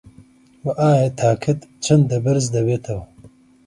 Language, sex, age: Central Kurdish, male, 30-39